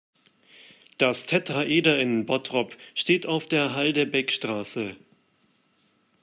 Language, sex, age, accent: German, male, 30-39, Deutschland Deutsch